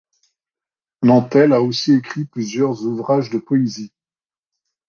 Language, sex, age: French, male, 50-59